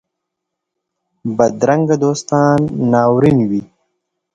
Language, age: Pashto, 30-39